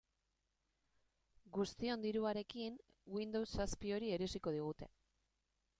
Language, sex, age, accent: Basque, female, 30-39, Mendebalekoa (Araba, Bizkaia, Gipuzkoako mendebaleko herri batzuk)